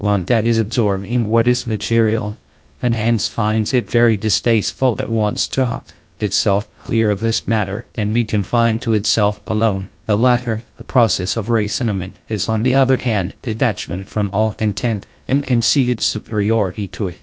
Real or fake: fake